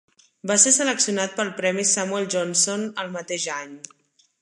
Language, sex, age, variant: Catalan, female, 30-39, Central